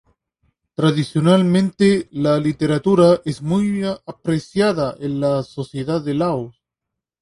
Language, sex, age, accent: Spanish, male, 19-29, Chileno: Chile, Cuyo